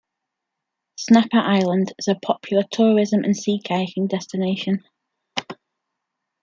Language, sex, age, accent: English, female, 19-29, England English